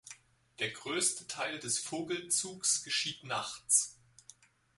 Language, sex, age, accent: German, male, 19-29, Deutschland Deutsch